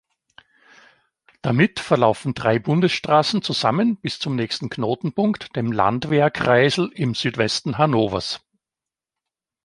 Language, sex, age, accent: German, male, 50-59, Österreichisches Deutsch